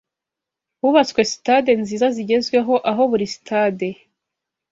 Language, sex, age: Kinyarwanda, female, 19-29